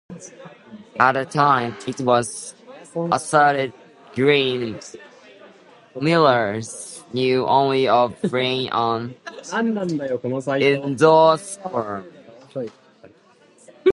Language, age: English, 19-29